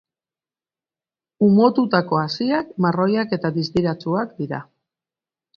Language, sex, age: Basque, female, 50-59